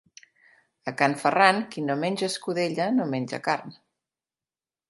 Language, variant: Catalan, Central